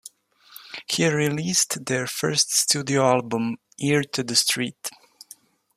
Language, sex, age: English, male, 19-29